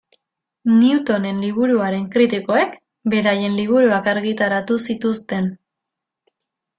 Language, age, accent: Basque, 19-29, Erdialdekoa edo Nafarra (Gipuzkoa, Nafarroa)